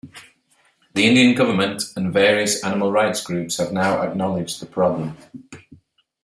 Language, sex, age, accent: English, male, 30-39, England English